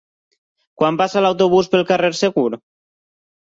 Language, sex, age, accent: Catalan, male, 30-39, valencià